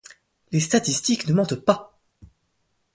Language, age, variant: French, 19-29, Français de métropole